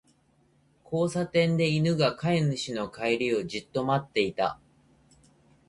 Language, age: Japanese, 30-39